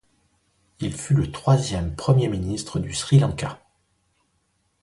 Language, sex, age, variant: French, male, 40-49, Français de métropole